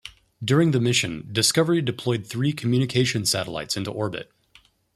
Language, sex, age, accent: English, male, 19-29, United States English